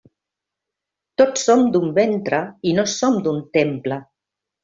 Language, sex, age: Catalan, female, 50-59